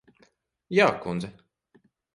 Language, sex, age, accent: Latvian, male, 30-39, Rigas